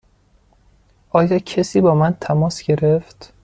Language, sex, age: Persian, male, 19-29